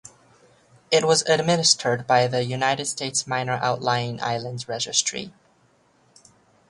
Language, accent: English, United States English